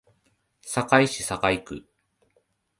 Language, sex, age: Japanese, male, 19-29